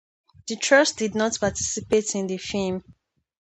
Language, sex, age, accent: English, female, 19-29, England English